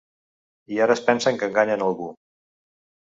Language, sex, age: Catalan, male, 60-69